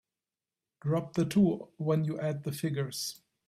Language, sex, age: English, male, 40-49